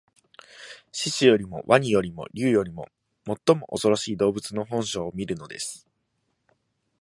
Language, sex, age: Japanese, male, 19-29